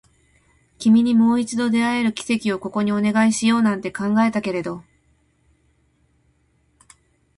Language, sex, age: Japanese, female, 30-39